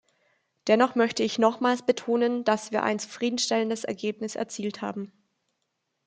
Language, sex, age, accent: German, female, 19-29, Deutschland Deutsch